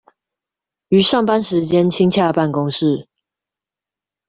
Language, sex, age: Chinese, female, under 19